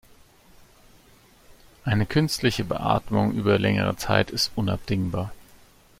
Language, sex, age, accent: German, male, 30-39, Deutschland Deutsch